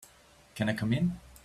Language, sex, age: English, male, 30-39